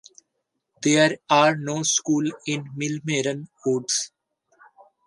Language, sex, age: English, male, 19-29